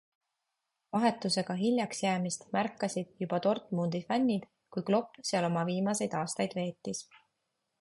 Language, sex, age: Estonian, female, 30-39